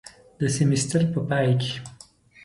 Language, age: Pashto, 30-39